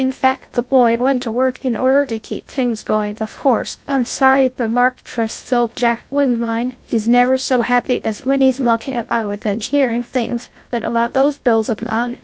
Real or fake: fake